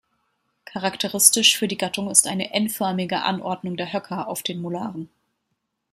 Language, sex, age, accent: German, female, 30-39, Deutschland Deutsch